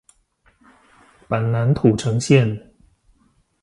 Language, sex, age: Chinese, male, 40-49